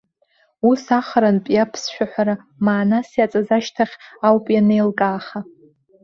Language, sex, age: Abkhazian, female, 19-29